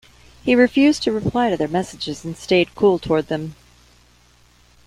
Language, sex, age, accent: English, female, 50-59, United States English